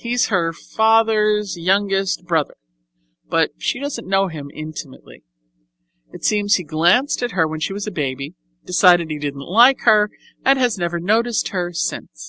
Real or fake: real